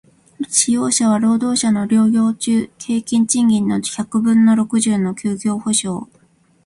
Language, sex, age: Japanese, female, 40-49